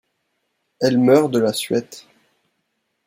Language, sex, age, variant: French, male, 19-29, Français de métropole